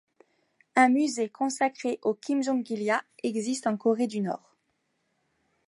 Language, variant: French, Français de métropole